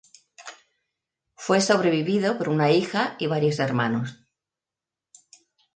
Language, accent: Spanish, España: Centro-Sur peninsular (Madrid, Toledo, Castilla-La Mancha)